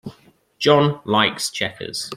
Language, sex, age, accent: English, male, 30-39, England English